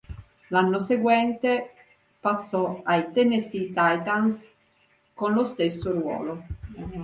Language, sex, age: Italian, male, 40-49